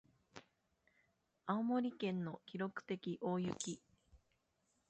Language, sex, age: Japanese, female, 30-39